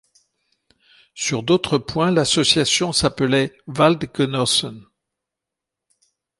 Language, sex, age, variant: French, male, 60-69, Français de métropole